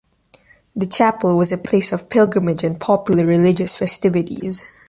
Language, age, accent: English, under 19, United States English